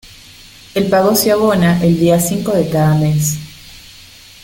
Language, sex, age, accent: Spanish, female, 40-49, Caribe: Cuba, Venezuela, Puerto Rico, República Dominicana, Panamá, Colombia caribeña, México caribeño, Costa del golfo de México